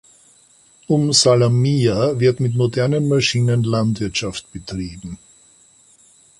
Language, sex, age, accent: German, male, 60-69, Österreichisches Deutsch